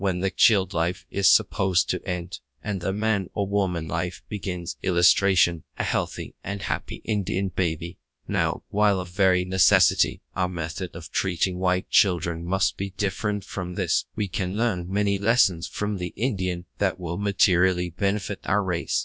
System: TTS, GradTTS